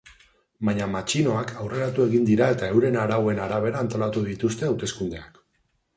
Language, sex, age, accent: Basque, male, 30-39, Mendebalekoa (Araba, Bizkaia, Gipuzkoako mendebaleko herri batzuk)